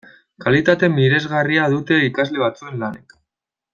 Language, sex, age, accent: Basque, male, 19-29, Mendebalekoa (Araba, Bizkaia, Gipuzkoako mendebaleko herri batzuk)